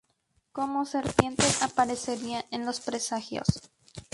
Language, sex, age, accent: Spanish, female, 19-29, México